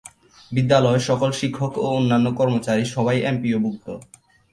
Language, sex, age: Bengali, male, 19-29